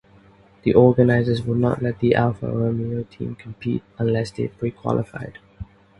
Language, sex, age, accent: English, male, 19-29, England English